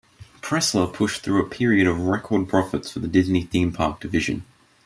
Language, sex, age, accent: English, male, under 19, Australian English